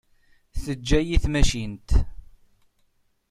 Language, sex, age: Kabyle, male, 30-39